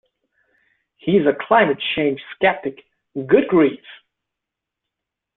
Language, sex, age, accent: English, male, 19-29, United States English